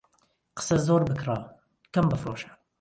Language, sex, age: Central Kurdish, male, 30-39